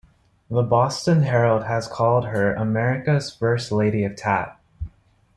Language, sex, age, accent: English, male, 19-29, United States English